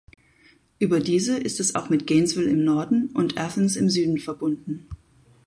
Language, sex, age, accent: German, female, 40-49, Deutschland Deutsch